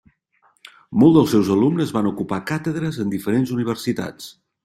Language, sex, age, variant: Catalan, male, 50-59, Central